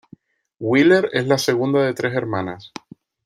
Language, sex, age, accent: Spanish, male, 30-39, España: Islas Canarias